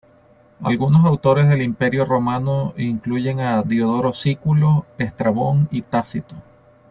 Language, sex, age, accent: Spanish, male, 30-39, Andino-Pacífico: Colombia, Perú, Ecuador, oeste de Bolivia y Venezuela andina